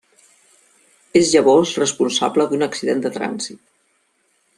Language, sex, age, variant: Catalan, female, 50-59, Central